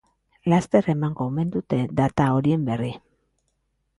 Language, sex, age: Basque, female, 40-49